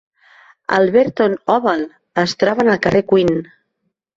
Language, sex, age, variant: Catalan, female, 30-39, Central